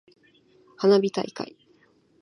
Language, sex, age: Japanese, female, 19-29